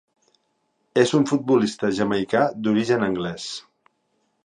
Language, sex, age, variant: Catalan, male, 50-59, Central